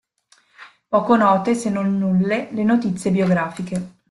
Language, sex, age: Italian, female, 40-49